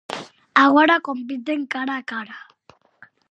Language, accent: Galician, Normativo (estándar)